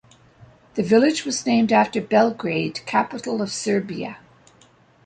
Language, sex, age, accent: English, female, 60-69, Canadian English